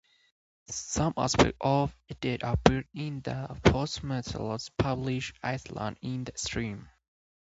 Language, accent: English, United States English